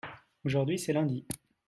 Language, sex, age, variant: French, male, 19-29, Français de métropole